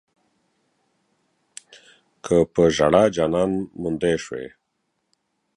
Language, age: Pashto, 40-49